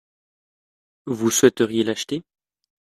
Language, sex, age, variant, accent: French, male, 19-29, Français d'Europe, Français de Suisse